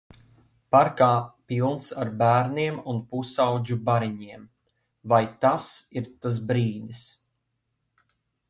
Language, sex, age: Latvian, male, 19-29